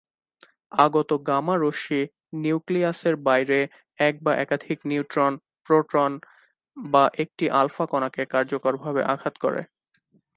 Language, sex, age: Bengali, male, 19-29